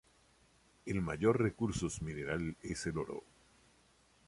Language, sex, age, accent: Spanish, male, 60-69, Caribe: Cuba, Venezuela, Puerto Rico, República Dominicana, Panamá, Colombia caribeña, México caribeño, Costa del golfo de México